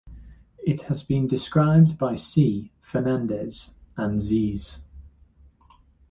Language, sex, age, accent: English, male, 19-29, England English